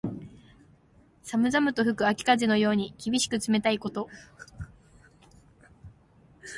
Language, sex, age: Japanese, female, under 19